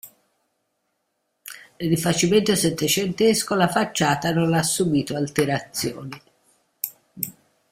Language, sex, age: Italian, female, 60-69